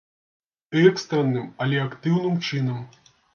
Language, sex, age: Belarusian, male, 30-39